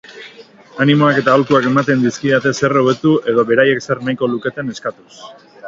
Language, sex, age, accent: Basque, male, 30-39, Erdialdekoa edo Nafarra (Gipuzkoa, Nafarroa)